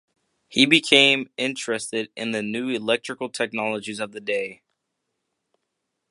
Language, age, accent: English, under 19, United States English